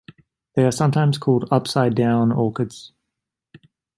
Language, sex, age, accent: English, male, 19-29, Australian English